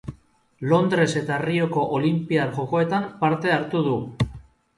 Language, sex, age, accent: Basque, male, 40-49, Mendebalekoa (Araba, Bizkaia, Gipuzkoako mendebaleko herri batzuk)